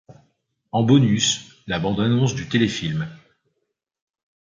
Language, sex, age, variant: French, male, 50-59, Français de métropole